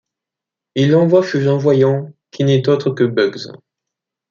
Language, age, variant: French, 19-29, Français de métropole